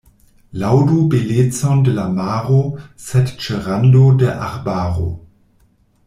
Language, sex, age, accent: Esperanto, male, 40-49, Internacia